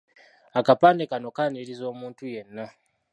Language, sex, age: Ganda, male, 19-29